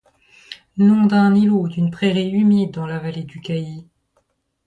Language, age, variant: French, 30-39, Français de métropole